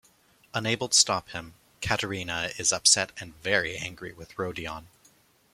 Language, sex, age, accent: English, male, 30-39, Canadian English